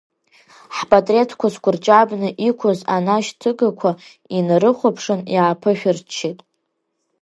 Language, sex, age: Abkhazian, female, under 19